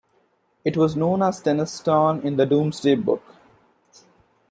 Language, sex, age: English, male, 19-29